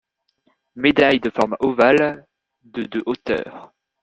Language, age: French, 19-29